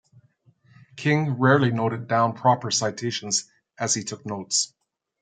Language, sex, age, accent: English, male, 60-69, Canadian English